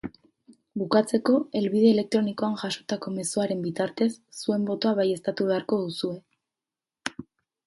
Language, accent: Basque, Erdialdekoa edo Nafarra (Gipuzkoa, Nafarroa)